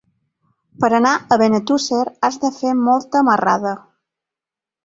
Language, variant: Catalan, Balear